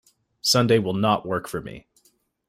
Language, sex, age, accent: English, male, 19-29, Canadian English